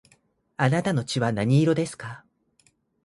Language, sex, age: Japanese, male, 19-29